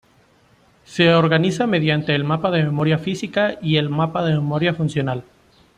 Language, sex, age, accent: Spanish, male, 19-29, México